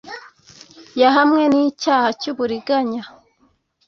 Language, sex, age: Kinyarwanda, female, 19-29